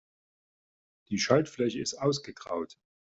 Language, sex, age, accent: German, male, 50-59, Deutschland Deutsch